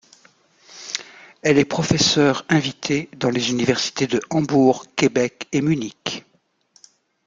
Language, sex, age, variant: French, female, 50-59, Français de métropole